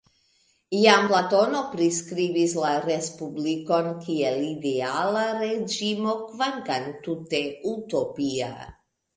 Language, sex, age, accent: Esperanto, female, 50-59, Internacia